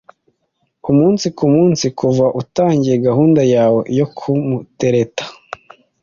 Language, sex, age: Kinyarwanda, male, 19-29